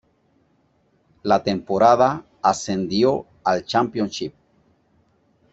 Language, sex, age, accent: Spanish, male, 40-49, Caribe: Cuba, Venezuela, Puerto Rico, República Dominicana, Panamá, Colombia caribeña, México caribeño, Costa del golfo de México